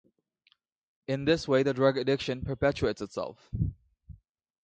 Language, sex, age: English, male, 19-29